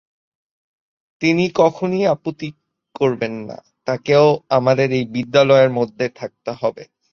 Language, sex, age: Bengali, male, 19-29